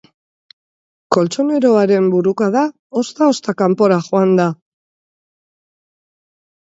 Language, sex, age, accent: Basque, female, 60-69, Mendebalekoa (Araba, Bizkaia, Gipuzkoako mendebaleko herri batzuk)